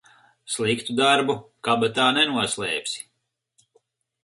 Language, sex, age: Latvian, male, 50-59